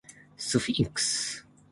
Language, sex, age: Japanese, male, 19-29